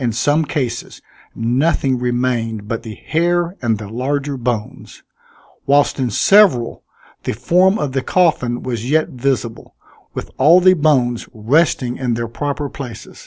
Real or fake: real